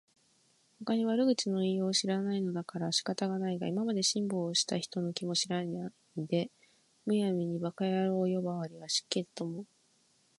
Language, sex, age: Japanese, female, 19-29